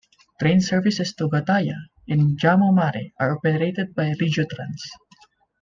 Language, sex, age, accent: English, male, 19-29, Filipino